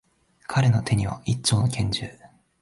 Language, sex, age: Japanese, male, 19-29